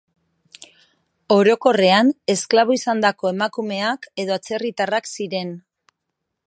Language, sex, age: Basque, female, 40-49